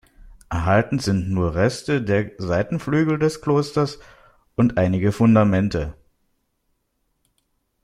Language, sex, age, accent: German, male, 30-39, Deutschland Deutsch